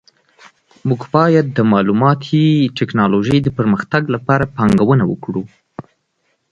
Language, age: Pashto, 19-29